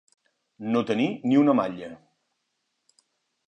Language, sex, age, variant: Catalan, male, 40-49, Nord-Occidental